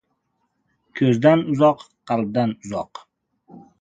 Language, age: Uzbek, 30-39